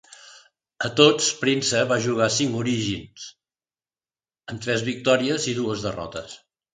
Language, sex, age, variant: Catalan, male, 60-69, Central